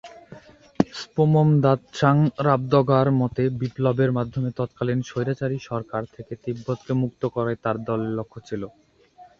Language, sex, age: Bengali, male, 19-29